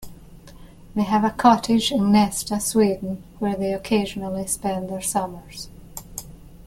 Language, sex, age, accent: English, female, 50-59, Scottish English